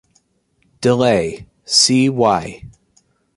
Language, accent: English, United States English